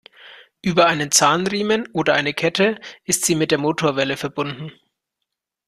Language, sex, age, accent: German, male, 30-39, Deutschland Deutsch